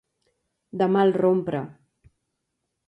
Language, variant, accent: Catalan, Central, central